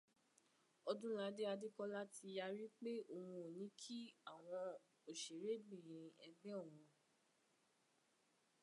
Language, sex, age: Yoruba, female, 19-29